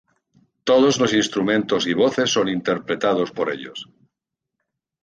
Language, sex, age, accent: Spanish, male, 50-59, España: Centro-Sur peninsular (Madrid, Toledo, Castilla-La Mancha)